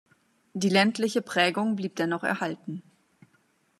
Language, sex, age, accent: German, female, 40-49, Deutschland Deutsch